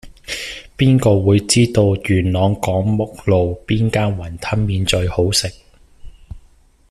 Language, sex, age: Cantonese, male, 30-39